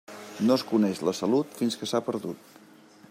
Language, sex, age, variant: Catalan, male, 60-69, Central